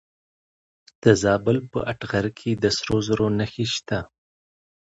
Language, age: Pashto, 30-39